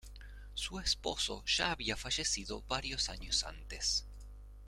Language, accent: Spanish, Rioplatense: Argentina, Uruguay, este de Bolivia, Paraguay